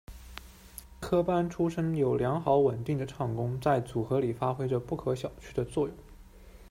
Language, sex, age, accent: Chinese, male, 19-29, 出生地：浙江省